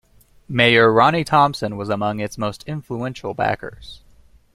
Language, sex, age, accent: English, male, 19-29, United States English